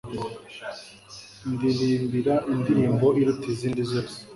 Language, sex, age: Kinyarwanda, male, 19-29